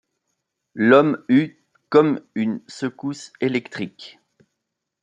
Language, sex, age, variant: French, male, 30-39, Français de métropole